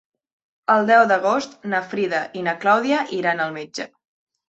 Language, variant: Catalan, Central